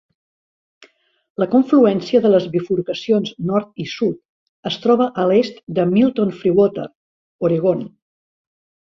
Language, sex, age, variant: Catalan, female, 60-69, Central